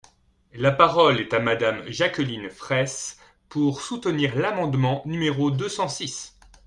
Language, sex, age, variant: French, male, 30-39, Français de métropole